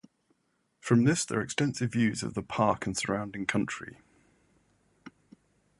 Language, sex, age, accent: English, male, 40-49, England English